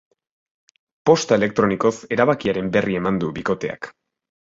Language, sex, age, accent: Basque, male, 19-29, Erdialdekoa edo Nafarra (Gipuzkoa, Nafarroa)